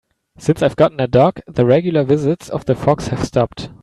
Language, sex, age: English, male, 19-29